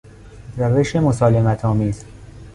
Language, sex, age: Persian, male, 19-29